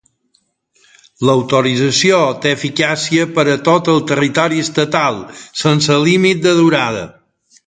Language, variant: Catalan, Balear